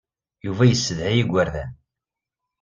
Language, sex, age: Kabyle, male, 40-49